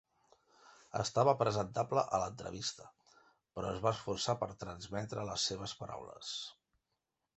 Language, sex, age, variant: Catalan, male, 50-59, Central